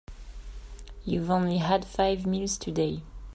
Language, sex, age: English, male, 19-29